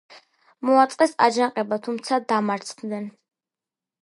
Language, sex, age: Georgian, female, under 19